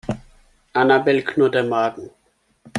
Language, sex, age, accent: German, male, 19-29, Deutschland Deutsch